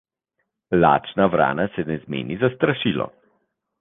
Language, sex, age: Slovenian, male, 40-49